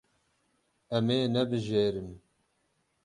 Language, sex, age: Kurdish, male, 30-39